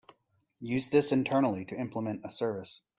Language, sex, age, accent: English, male, 40-49, United States English